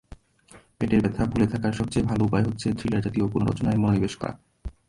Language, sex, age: Bengali, male, 19-29